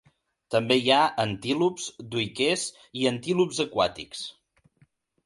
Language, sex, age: Catalan, male, 19-29